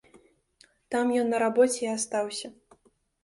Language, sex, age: Belarusian, female, 19-29